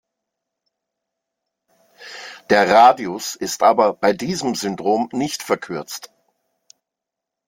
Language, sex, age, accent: German, male, 40-49, Österreichisches Deutsch